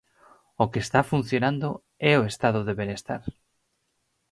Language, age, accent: Galician, 19-29, Normativo (estándar)